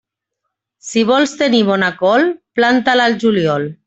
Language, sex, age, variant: Catalan, female, 19-29, Nord-Occidental